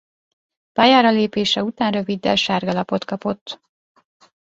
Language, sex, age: Hungarian, female, 19-29